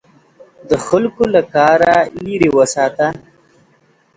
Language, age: Pashto, 19-29